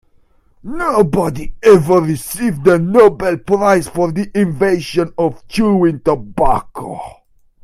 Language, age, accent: English, 19-29, United States English